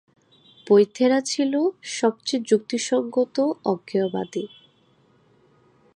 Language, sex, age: Bengali, female, 19-29